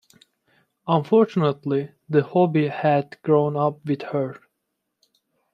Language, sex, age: English, male, 19-29